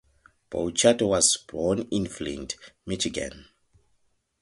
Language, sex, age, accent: English, male, 30-39, Southern African (South Africa, Zimbabwe, Namibia)